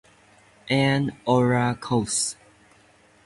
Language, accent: English, United States English